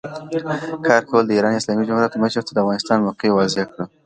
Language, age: Pashto, under 19